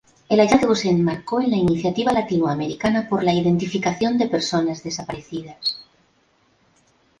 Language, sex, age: Spanish, female, 50-59